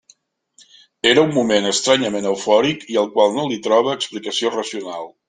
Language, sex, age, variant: Catalan, male, 50-59, Central